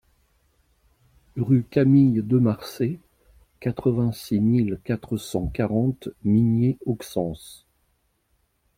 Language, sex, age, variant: French, male, 50-59, Français de métropole